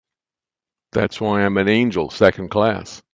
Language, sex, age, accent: English, male, 70-79, United States English